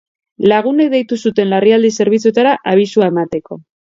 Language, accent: Basque, Mendebalekoa (Araba, Bizkaia, Gipuzkoako mendebaleko herri batzuk)